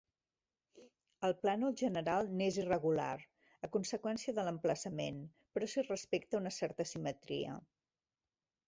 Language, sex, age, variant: Catalan, female, 40-49, Central